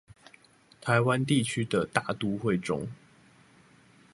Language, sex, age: Chinese, male, 19-29